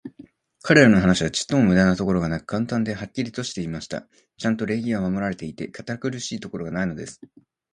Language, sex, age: Japanese, male, 19-29